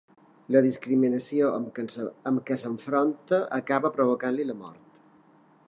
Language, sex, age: Catalan, male, 50-59